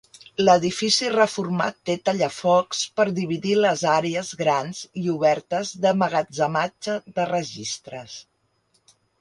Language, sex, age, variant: Catalan, female, 60-69, Central